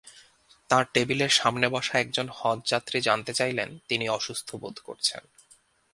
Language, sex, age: Bengali, male, 19-29